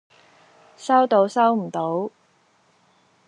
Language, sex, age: Cantonese, female, 19-29